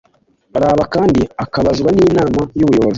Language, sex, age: Kinyarwanda, male, 19-29